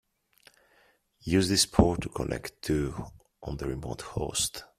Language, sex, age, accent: English, male, 30-39, England English